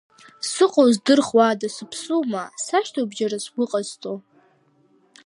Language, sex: Abkhazian, female